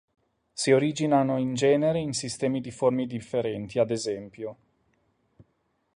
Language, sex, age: Italian, male, 30-39